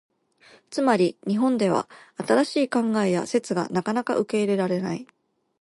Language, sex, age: Japanese, female, 40-49